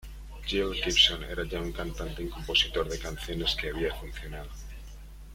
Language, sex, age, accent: Spanish, male, 40-49, España: Centro-Sur peninsular (Madrid, Toledo, Castilla-La Mancha)